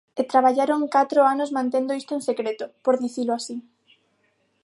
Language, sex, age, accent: Galician, female, under 19, Normativo (estándar); Neofalante